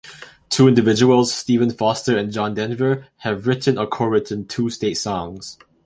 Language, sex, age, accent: English, male, 19-29, Malaysian English